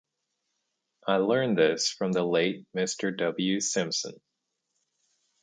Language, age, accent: English, 30-39, United States English